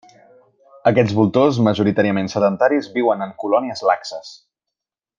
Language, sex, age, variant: Catalan, male, 19-29, Central